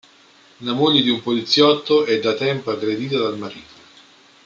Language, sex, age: Italian, male, 40-49